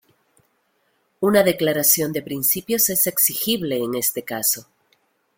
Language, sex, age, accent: Spanish, female, 40-49, América central